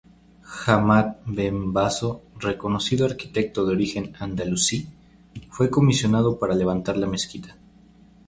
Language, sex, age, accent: Spanish, male, 19-29, México